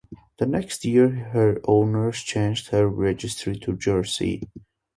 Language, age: English, 19-29